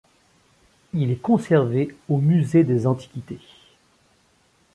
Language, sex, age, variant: French, male, 50-59, Français de métropole